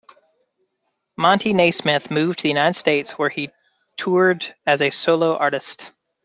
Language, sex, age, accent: English, male, 30-39, United States English